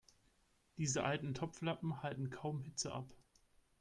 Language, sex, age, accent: German, male, 30-39, Deutschland Deutsch